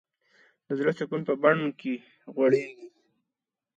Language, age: Pashto, 19-29